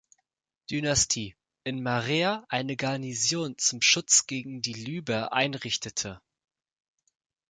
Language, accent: German, Deutschland Deutsch